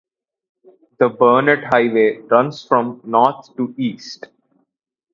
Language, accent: English, India and South Asia (India, Pakistan, Sri Lanka)